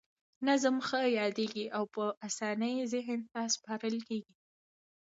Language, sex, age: Pashto, female, 30-39